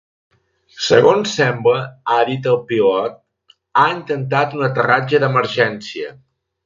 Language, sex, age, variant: Catalan, male, 50-59, Central